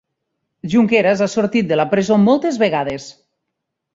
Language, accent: Catalan, Ebrenc